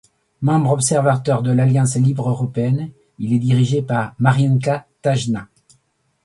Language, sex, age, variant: French, male, 60-69, Français de métropole